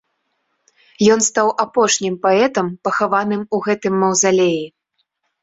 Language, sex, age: Belarusian, female, 19-29